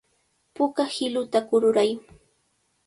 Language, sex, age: Cajatambo North Lima Quechua, female, 19-29